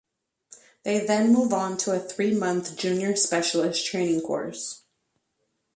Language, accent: English, United States English